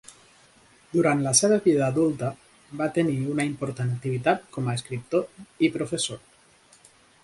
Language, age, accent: Catalan, 30-39, occidental